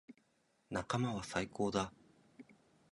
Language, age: Japanese, 19-29